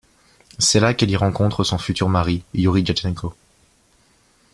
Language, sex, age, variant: French, male, 19-29, Français de métropole